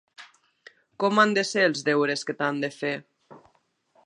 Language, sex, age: Catalan, female, 30-39